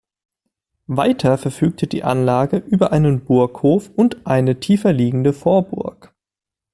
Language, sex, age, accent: German, male, 30-39, Deutschland Deutsch